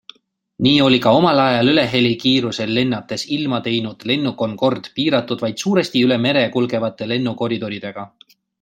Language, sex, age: Estonian, male, 30-39